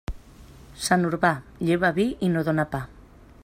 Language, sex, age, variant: Catalan, female, 40-49, Central